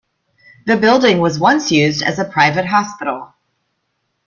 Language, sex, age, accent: English, female, 40-49, United States English